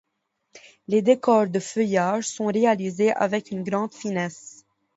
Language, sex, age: French, female, under 19